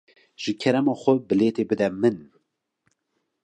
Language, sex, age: Kurdish, male, 30-39